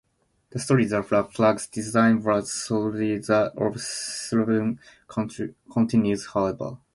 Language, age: English, 19-29